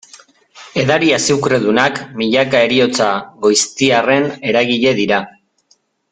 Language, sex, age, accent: Basque, male, 40-49, Mendebalekoa (Araba, Bizkaia, Gipuzkoako mendebaleko herri batzuk)